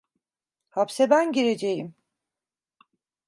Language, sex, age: Turkish, female, 40-49